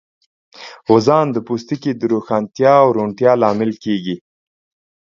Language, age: Pashto, 30-39